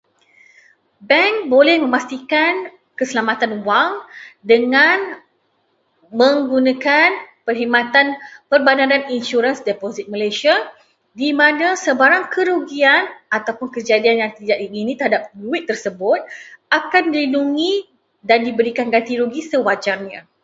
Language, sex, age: Malay, female, 30-39